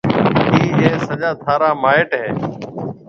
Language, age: Marwari (Pakistan), 40-49